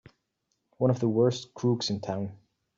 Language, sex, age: English, male, 30-39